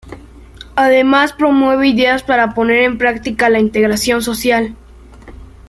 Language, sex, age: Spanish, male, under 19